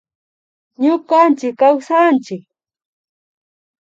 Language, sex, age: Imbabura Highland Quichua, female, 30-39